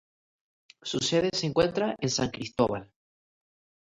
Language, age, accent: Spanish, 19-29, España: Islas Canarias